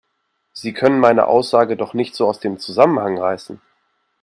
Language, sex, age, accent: German, male, 30-39, Deutschland Deutsch